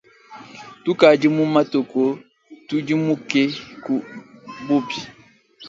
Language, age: Luba-Lulua, 19-29